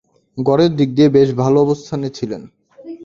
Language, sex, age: Bengali, male, 19-29